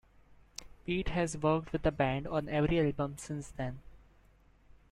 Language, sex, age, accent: English, male, 19-29, India and South Asia (India, Pakistan, Sri Lanka)